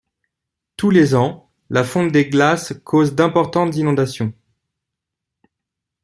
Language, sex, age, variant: French, male, 40-49, Français de métropole